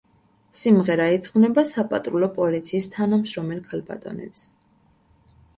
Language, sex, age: Georgian, female, 19-29